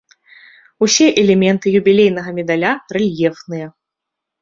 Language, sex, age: Belarusian, female, 30-39